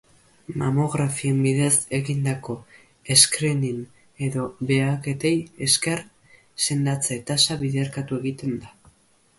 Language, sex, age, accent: Basque, male, under 19, Erdialdekoa edo Nafarra (Gipuzkoa, Nafarroa)